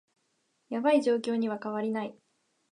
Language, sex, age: Japanese, female, 19-29